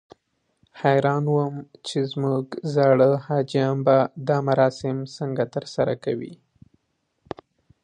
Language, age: Pashto, 19-29